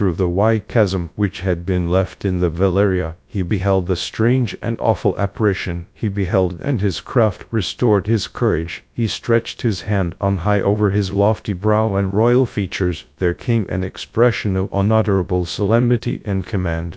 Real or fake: fake